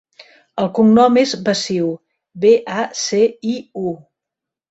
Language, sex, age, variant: Catalan, female, 50-59, Central